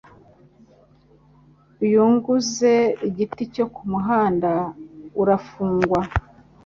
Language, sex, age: Kinyarwanda, male, 19-29